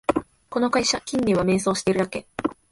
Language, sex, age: Japanese, female, 19-29